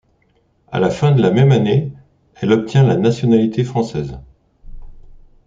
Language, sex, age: French, male, 60-69